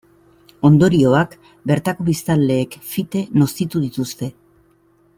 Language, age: Basque, 50-59